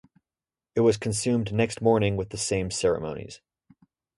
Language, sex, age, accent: English, male, 19-29, United States English